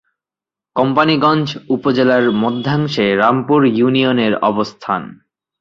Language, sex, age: Bengali, male, 19-29